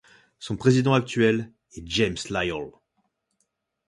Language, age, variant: French, 30-39, Français de métropole